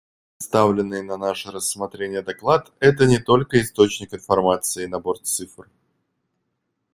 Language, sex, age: Russian, male, 19-29